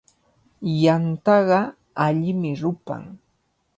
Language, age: Cajatambo North Lima Quechua, 19-29